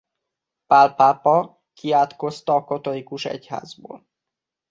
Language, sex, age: Hungarian, male, 30-39